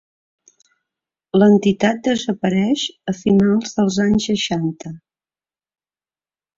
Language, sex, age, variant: Catalan, female, 50-59, Central